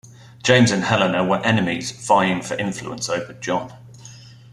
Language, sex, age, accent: English, male, 40-49, England English